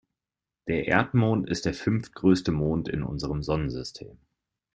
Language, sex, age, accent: German, male, 30-39, Deutschland Deutsch